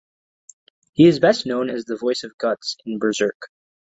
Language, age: English, under 19